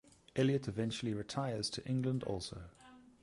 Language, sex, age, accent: English, male, 30-39, Southern African (South Africa, Zimbabwe, Namibia)